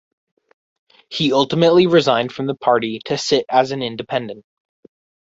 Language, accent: English, United States English